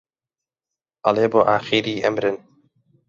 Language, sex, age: Central Kurdish, male, under 19